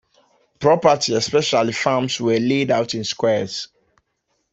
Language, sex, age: English, male, 30-39